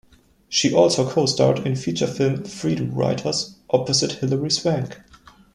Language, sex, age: English, male, 19-29